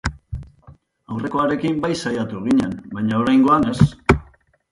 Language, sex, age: Basque, male, 50-59